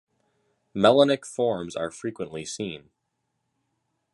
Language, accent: English, United States English